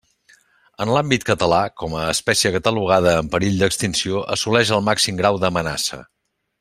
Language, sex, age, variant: Catalan, male, 60-69, Central